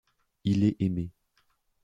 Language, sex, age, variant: French, male, 19-29, Français de métropole